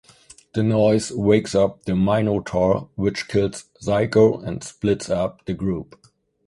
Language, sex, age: English, male, 40-49